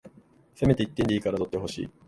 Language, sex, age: Japanese, male, 19-29